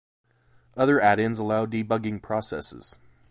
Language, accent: English, United States English